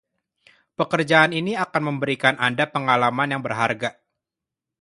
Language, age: Indonesian, 19-29